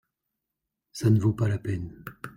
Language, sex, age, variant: French, male, 50-59, Français de métropole